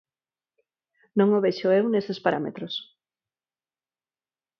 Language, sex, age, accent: Galician, female, 30-39, Neofalante